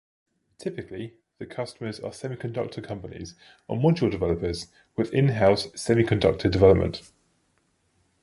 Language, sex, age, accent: English, male, 30-39, England English